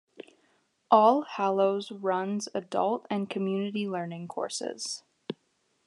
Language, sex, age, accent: English, female, under 19, United States English